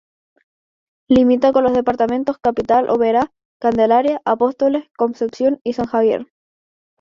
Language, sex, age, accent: Spanish, male, 19-29, España: Islas Canarias